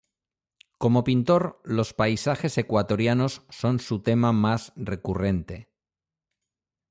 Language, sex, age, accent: Spanish, male, 50-59, España: Norte peninsular (Asturias, Castilla y León, Cantabria, País Vasco, Navarra, Aragón, La Rioja, Guadalajara, Cuenca)